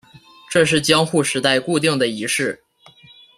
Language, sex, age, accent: Chinese, male, 19-29, 出生地：黑龙江省